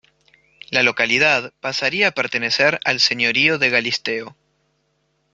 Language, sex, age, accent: Spanish, male, 19-29, Rioplatense: Argentina, Uruguay, este de Bolivia, Paraguay